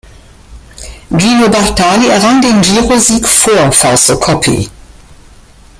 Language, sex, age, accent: German, female, 60-69, Deutschland Deutsch